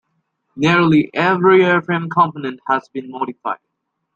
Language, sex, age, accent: English, male, 19-29, United States English